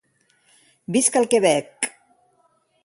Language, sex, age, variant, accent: Catalan, female, 60-69, Central, balear; central